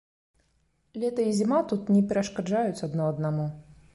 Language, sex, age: Belarusian, female, 30-39